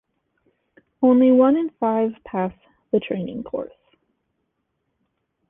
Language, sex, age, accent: English, female, 19-29, United States English